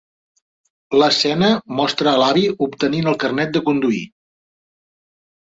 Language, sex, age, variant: Catalan, male, 50-59, Central